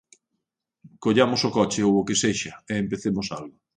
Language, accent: Galician, Central (gheada)